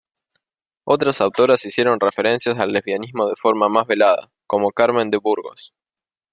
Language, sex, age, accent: Spanish, male, 19-29, Rioplatense: Argentina, Uruguay, este de Bolivia, Paraguay